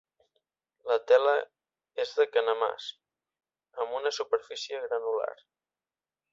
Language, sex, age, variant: Catalan, male, 19-29, Central